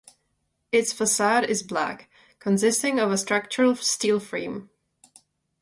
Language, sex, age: English, female, 19-29